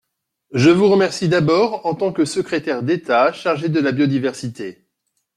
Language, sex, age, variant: French, male, 40-49, Français de métropole